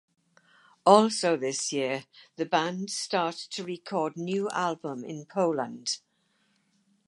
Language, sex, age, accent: English, female, 80-89, England English